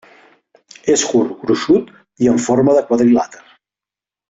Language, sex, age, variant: Catalan, male, 50-59, Central